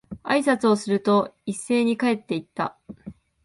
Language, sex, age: Japanese, female, 19-29